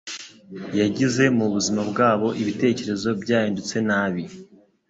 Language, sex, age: Kinyarwanda, male, 19-29